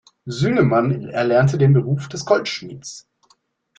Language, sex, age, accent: German, male, 19-29, Deutschland Deutsch